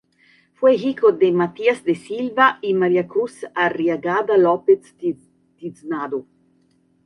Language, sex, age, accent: Spanish, female, 40-49, Caribe: Cuba, Venezuela, Puerto Rico, República Dominicana, Panamá, Colombia caribeña, México caribeño, Costa del golfo de México